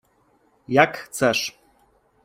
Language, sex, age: Polish, male, 30-39